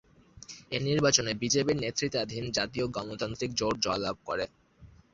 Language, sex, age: Bengali, male, 19-29